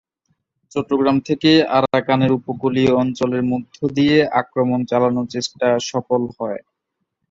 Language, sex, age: Bengali, male, 19-29